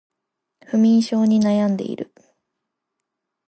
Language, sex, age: Japanese, female, 19-29